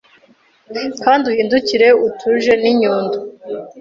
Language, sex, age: Kinyarwanda, female, 19-29